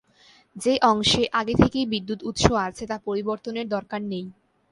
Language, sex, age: Bengali, female, 19-29